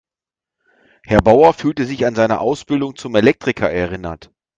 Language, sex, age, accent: German, male, 40-49, Deutschland Deutsch